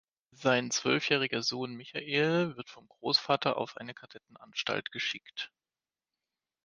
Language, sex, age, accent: German, male, 30-39, Deutschland Deutsch